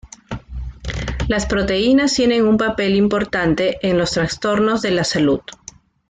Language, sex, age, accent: Spanish, female, 40-49, Andino-Pacífico: Colombia, Perú, Ecuador, oeste de Bolivia y Venezuela andina